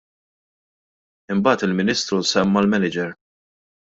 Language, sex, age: Maltese, male, 19-29